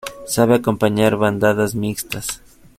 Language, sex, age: Spanish, male, 30-39